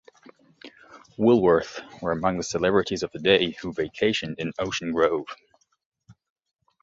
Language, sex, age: English, male, 30-39